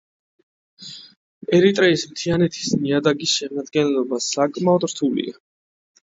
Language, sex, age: Georgian, male, 19-29